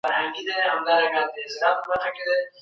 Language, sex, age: Pashto, female, 19-29